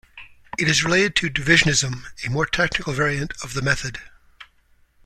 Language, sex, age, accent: English, male, 50-59, United States English